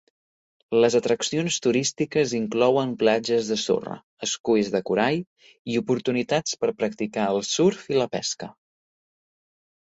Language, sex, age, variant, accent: Catalan, male, 19-29, Central, central